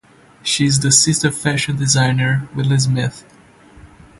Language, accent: English, United States English